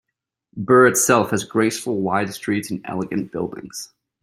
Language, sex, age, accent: English, male, 30-39, United States English